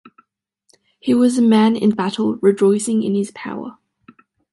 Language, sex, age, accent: English, female, under 19, Australian English